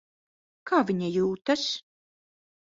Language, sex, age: Latvian, female, 30-39